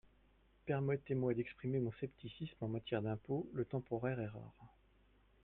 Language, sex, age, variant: French, male, 40-49, Français de métropole